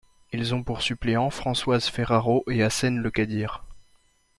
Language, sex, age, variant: French, male, 19-29, Français de métropole